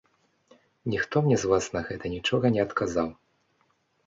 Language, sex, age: Belarusian, male, 19-29